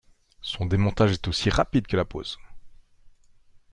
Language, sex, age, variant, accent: French, male, 30-39, Français d'Europe, Français de Suisse